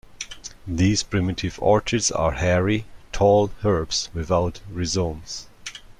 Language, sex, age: English, male, 30-39